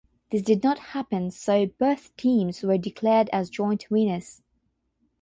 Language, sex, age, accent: English, female, 19-29, England English; Canadian English